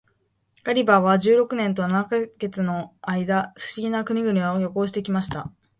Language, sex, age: Japanese, female, under 19